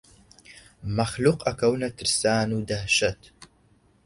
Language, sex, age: Central Kurdish, male, under 19